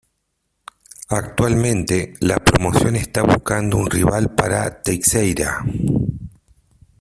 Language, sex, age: Spanish, male, 40-49